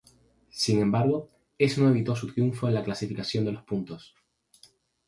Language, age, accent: Spanish, 19-29, España: Islas Canarias